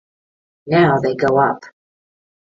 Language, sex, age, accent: English, female, 50-59, United States English